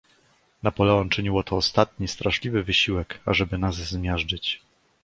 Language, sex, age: Polish, male, 40-49